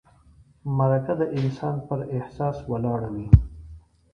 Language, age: Pashto, 40-49